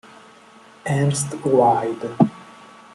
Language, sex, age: Italian, male, 19-29